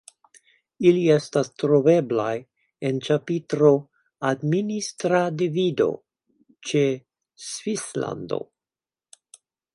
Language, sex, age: Esperanto, male, 70-79